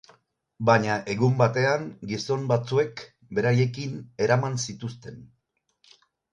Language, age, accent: Basque, 60-69, Erdialdekoa edo Nafarra (Gipuzkoa, Nafarroa)